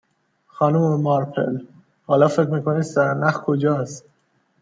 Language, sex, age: Persian, male, 19-29